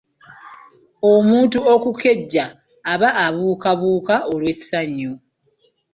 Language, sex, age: Ganda, female, 30-39